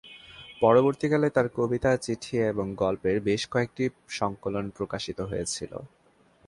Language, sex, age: Bengali, male, 19-29